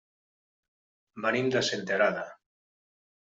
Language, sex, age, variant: Catalan, male, 50-59, Nord-Occidental